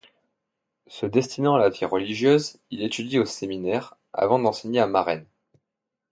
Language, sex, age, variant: French, male, 19-29, Français de métropole